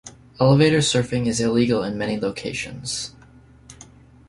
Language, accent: English, United States English